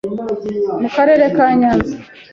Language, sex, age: Kinyarwanda, female, 40-49